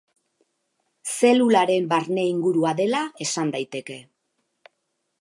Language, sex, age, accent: Basque, female, 40-49, Erdialdekoa edo Nafarra (Gipuzkoa, Nafarroa)